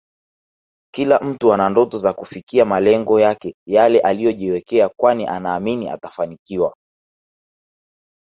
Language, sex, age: Swahili, male, 19-29